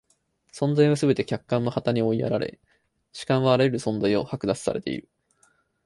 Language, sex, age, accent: Japanese, male, 19-29, 標準語